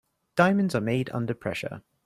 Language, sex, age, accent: English, male, 19-29, England English